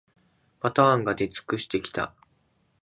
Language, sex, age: Japanese, male, 19-29